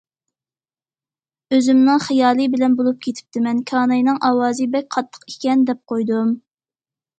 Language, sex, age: Uyghur, female, 19-29